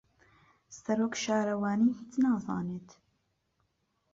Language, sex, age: Central Kurdish, female, 19-29